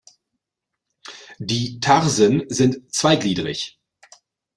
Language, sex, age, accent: German, male, 40-49, Deutschland Deutsch